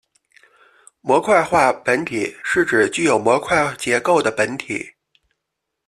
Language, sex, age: Chinese, male, 30-39